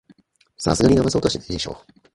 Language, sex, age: Japanese, male, 19-29